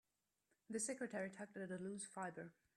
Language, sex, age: English, female, 30-39